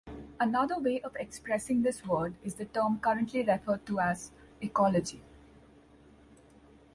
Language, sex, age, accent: English, female, 30-39, India and South Asia (India, Pakistan, Sri Lanka)